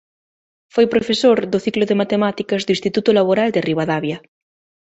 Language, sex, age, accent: Galician, female, 19-29, Normativo (estándar)